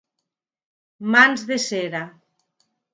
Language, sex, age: Catalan, female, 50-59